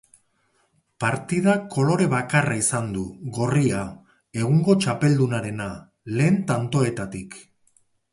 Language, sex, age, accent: Basque, male, 40-49, Erdialdekoa edo Nafarra (Gipuzkoa, Nafarroa)